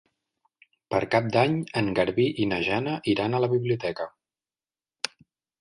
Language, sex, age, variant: Catalan, male, 30-39, Central